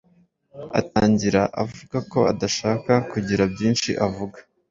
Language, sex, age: Kinyarwanda, male, 19-29